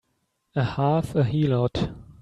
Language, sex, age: English, male, 19-29